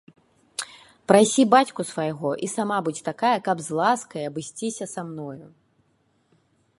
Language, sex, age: Belarusian, female, 30-39